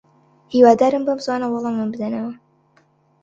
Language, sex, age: Central Kurdish, female, under 19